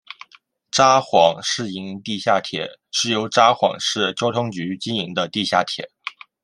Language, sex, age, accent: Chinese, male, 19-29, 出生地：江苏省